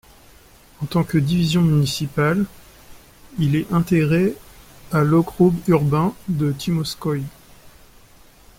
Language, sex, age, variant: French, male, 40-49, Français de métropole